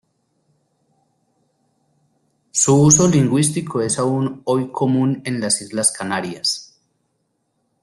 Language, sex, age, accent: Spanish, male, 40-49, Andino-Pacífico: Colombia, Perú, Ecuador, oeste de Bolivia y Venezuela andina